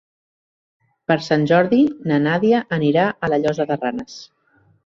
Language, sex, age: Catalan, female, 30-39